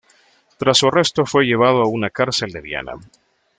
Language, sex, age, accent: Spanish, male, 30-39, América central